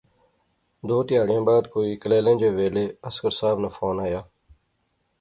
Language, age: Pahari-Potwari, 40-49